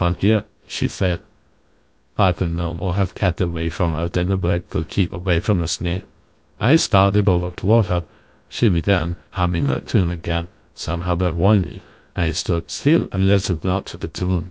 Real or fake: fake